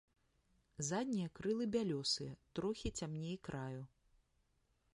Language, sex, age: Belarusian, female, 30-39